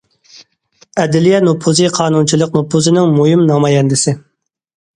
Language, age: Uyghur, 30-39